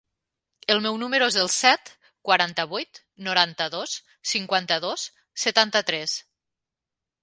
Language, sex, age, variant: Catalan, female, 40-49, Nord-Occidental